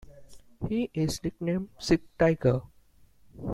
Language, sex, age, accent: English, male, 19-29, India and South Asia (India, Pakistan, Sri Lanka)